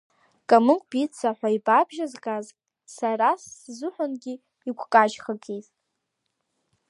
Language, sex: Abkhazian, female